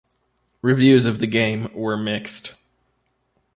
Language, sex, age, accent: English, male, 19-29, United States English